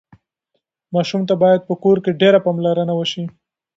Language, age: Pashto, 30-39